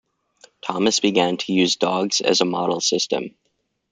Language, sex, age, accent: English, male, 19-29, United States English